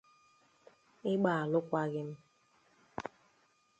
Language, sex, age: Igbo, female, 30-39